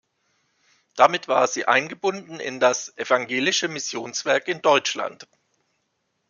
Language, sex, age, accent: German, male, 40-49, Deutschland Deutsch